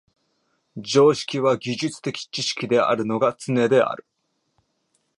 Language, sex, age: Japanese, male, 19-29